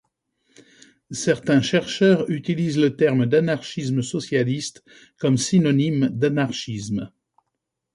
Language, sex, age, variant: French, male, 50-59, Français de métropole